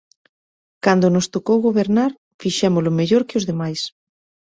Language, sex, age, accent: Galician, female, 40-49, Normativo (estándar)